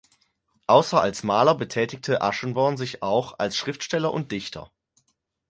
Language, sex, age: German, male, 30-39